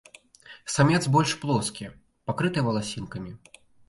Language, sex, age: Belarusian, male, 19-29